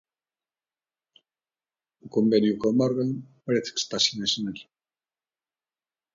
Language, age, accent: Galician, 50-59, Central (gheada)